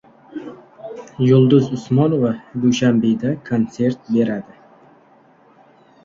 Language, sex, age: Uzbek, male, 19-29